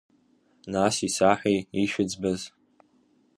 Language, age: Abkhazian, under 19